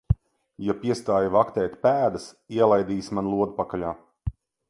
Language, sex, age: Latvian, male, 40-49